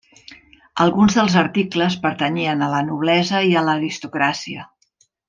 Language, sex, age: Catalan, female, 60-69